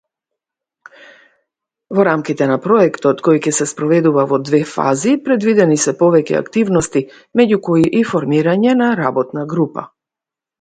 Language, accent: English, United States English